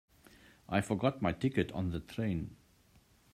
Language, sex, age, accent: English, male, 60-69, Southern African (South Africa, Zimbabwe, Namibia)